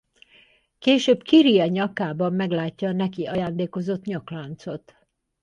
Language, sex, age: Hungarian, female, 70-79